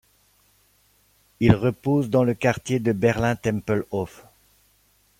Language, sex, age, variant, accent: French, male, 50-59, Français d'Europe, Français de Belgique